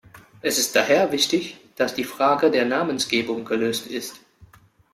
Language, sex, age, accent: German, male, 30-39, Deutschland Deutsch